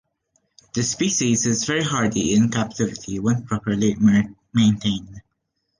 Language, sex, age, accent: English, male, 19-29, United States English